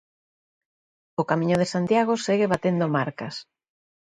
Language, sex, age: Galician, female, 50-59